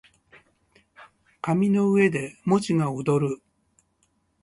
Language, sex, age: Japanese, male, 60-69